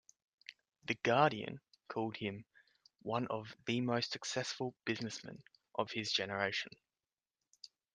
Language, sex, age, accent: English, male, 19-29, Australian English